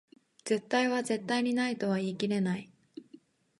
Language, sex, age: Japanese, female, 19-29